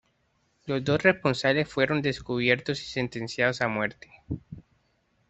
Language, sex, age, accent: Spanish, male, 19-29, Caribe: Cuba, Venezuela, Puerto Rico, República Dominicana, Panamá, Colombia caribeña, México caribeño, Costa del golfo de México